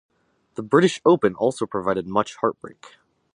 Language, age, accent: English, under 19, United States English